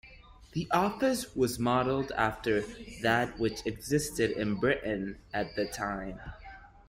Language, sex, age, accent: English, male, 19-29, United States English